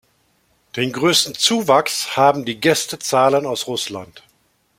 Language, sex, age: German, male, 60-69